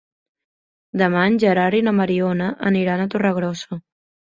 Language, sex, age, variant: Catalan, female, 19-29, Central